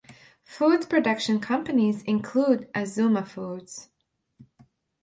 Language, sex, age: English, female, 30-39